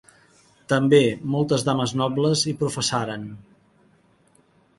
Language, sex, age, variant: Catalan, male, 50-59, Central